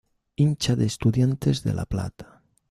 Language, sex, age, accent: Spanish, male, 50-59, España: Norte peninsular (Asturias, Castilla y León, Cantabria, País Vasco, Navarra, Aragón, La Rioja, Guadalajara, Cuenca)